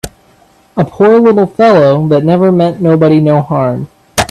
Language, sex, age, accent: English, male, under 19, United States English